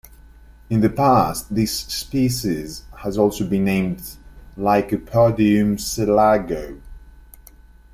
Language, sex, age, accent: English, male, 30-39, England English